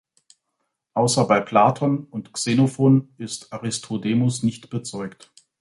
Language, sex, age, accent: German, male, 40-49, Deutschland Deutsch